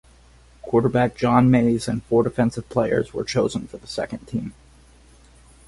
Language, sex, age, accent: English, male, 30-39, United States English